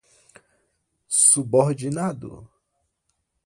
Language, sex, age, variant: Portuguese, male, 19-29, Portuguese (Brasil)